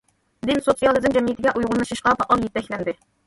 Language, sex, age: Uyghur, female, 30-39